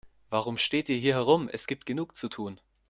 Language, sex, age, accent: German, male, under 19, Deutschland Deutsch